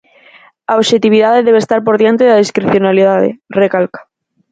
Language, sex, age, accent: Galician, female, 19-29, Central (gheada)